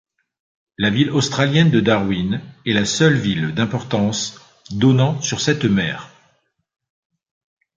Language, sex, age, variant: French, male, 50-59, Français de métropole